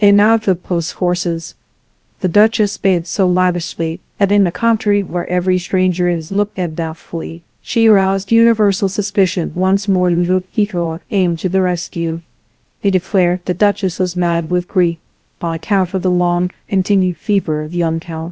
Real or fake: fake